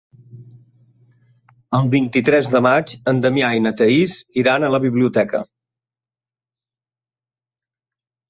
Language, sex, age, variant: Catalan, male, 50-59, Central